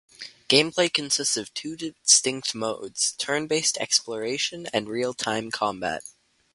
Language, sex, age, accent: English, male, under 19, Canadian English